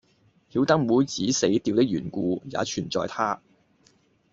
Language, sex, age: Cantonese, male, 30-39